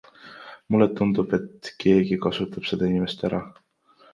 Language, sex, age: Estonian, male, 19-29